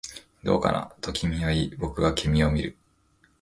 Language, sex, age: Japanese, male, 19-29